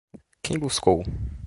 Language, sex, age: Portuguese, male, under 19